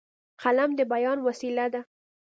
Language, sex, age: Pashto, female, 19-29